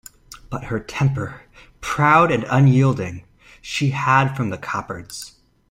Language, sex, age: English, male, 19-29